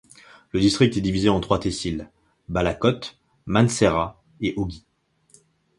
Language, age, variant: French, 30-39, Français de métropole